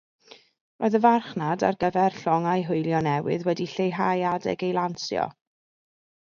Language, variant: Welsh, South-Eastern Welsh